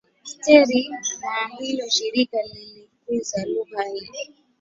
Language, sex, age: Swahili, female, 19-29